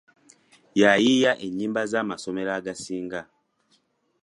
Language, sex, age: Ganda, male, 19-29